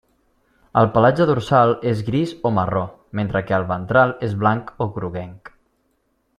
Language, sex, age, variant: Catalan, male, 30-39, Septentrional